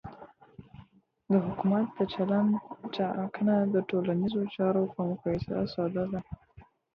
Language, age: Pashto, under 19